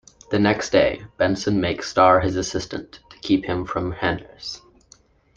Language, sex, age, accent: English, male, 19-29, Canadian English